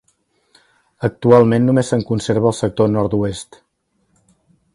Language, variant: Catalan, Central